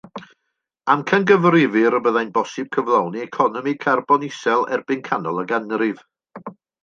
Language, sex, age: Welsh, male, 60-69